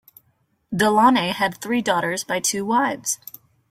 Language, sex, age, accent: English, female, under 19, United States English